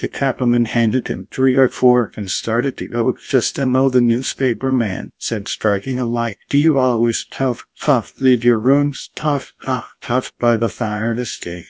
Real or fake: fake